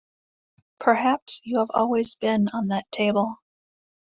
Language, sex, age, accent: English, female, 30-39, United States English